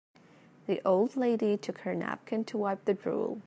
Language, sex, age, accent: English, female, 19-29, Australian English